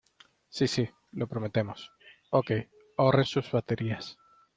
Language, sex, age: Spanish, male, 19-29